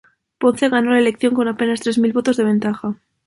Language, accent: Spanish, España: Norte peninsular (Asturias, Castilla y León, Cantabria, País Vasco, Navarra, Aragón, La Rioja, Guadalajara, Cuenca)